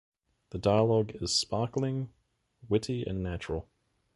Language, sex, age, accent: English, male, 19-29, New Zealand English